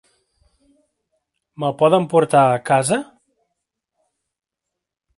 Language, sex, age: Catalan, male, 30-39